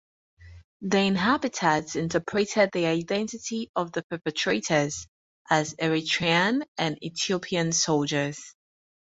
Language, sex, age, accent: English, female, 30-39, United States English